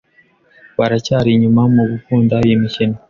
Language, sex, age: Kinyarwanda, male, 19-29